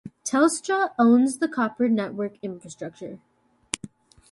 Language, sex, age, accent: English, female, 19-29, United States English